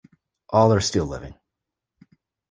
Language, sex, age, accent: English, male, 30-39, United States English